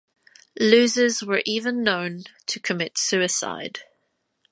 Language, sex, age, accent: English, female, 30-39, New Zealand English